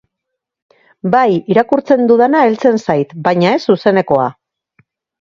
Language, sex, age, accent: Basque, male, 40-49, Mendebalekoa (Araba, Bizkaia, Gipuzkoako mendebaleko herri batzuk)